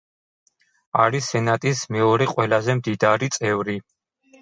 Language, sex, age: Georgian, male, 30-39